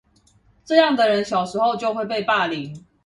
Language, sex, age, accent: Chinese, female, 19-29, 出生地：臺中市